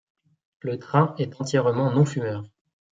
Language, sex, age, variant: French, male, 30-39, Français de métropole